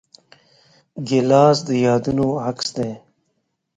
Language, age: Pashto, 30-39